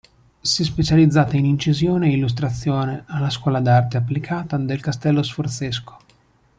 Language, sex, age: Italian, male, 30-39